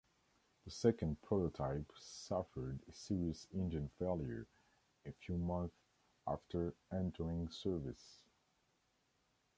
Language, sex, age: English, male, 19-29